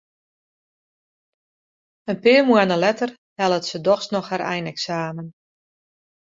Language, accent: Western Frisian, Wâldfrysk